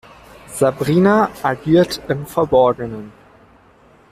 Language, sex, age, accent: German, male, 19-29, Deutschland Deutsch